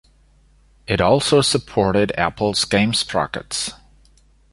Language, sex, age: English, male, 40-49